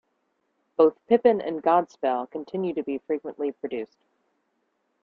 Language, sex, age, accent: English, female, 19-29, United States English